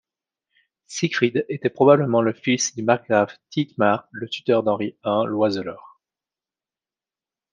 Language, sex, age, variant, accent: French, male, 30-39, Français d'Europe, Français de Belgique